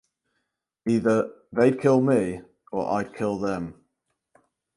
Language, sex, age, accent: English, male, 19-29, England English